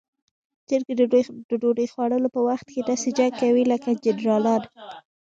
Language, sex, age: Pashto, female, 19-29